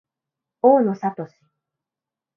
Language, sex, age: Japanese, female, 19-29